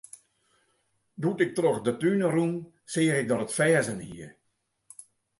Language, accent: Western Frisian, Klaaifrysk